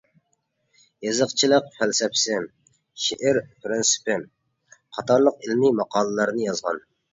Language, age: Uyghur, 30-39